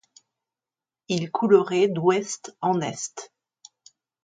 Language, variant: French, Français de métropole